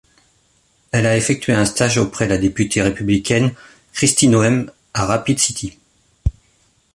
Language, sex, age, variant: French, male, 40-49, Français de métropole